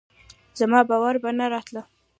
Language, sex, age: Pashto, female, 19-29